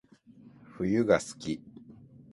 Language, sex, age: Japanese, male, 19-29